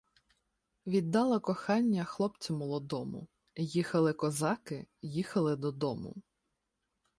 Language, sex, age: Ukrainian, female, 30-39